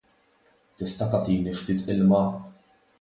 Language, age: Maltese, 19-29